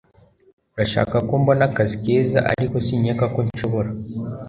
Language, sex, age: Kinyarwanda, male, under 19